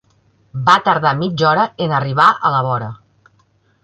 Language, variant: Catalan, Central